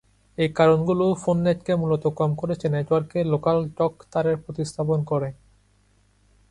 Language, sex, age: Bengali, male, 19-29